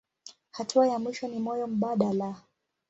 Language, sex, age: Swahili, female, 19-29